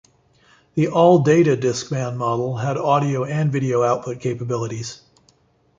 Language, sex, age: English, male, 40-49